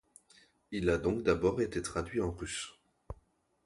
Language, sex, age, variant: French, male, 30-39, Français de métropole